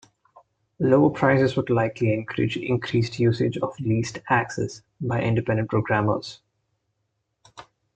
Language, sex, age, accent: English, male, 19-29, India and South Asia (India, Pakistan, Sri Lanka)